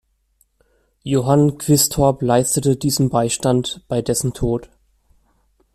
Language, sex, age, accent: German, male, 19-29, Deutschland Deutsch